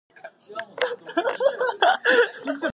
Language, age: English, 19-29